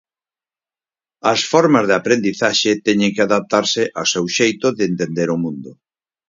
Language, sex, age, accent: Galician, male, 50-59, Normativo (estándar)